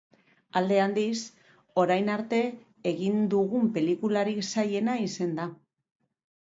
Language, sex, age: Basque, female, 50-59